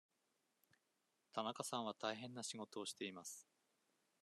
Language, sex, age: Japanese, male, 40-49